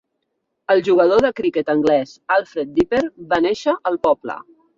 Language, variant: Catalan, Central